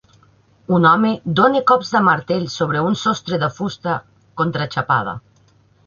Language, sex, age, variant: Catalan, female, 30-39, Central